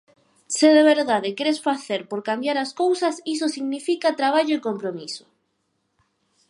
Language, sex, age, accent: Galician, female, 19-29, Normativo (estándar)